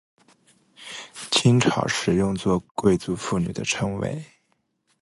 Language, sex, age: Chinese, male, 19-29